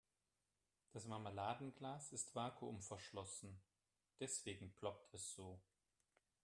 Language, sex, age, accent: German, male, 50-59, Deutschland Deutsch